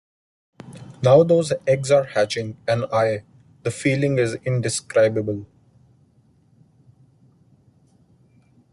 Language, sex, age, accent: English, male, 30-39, India and South Asia (India, Pakistan, Sri Lanka)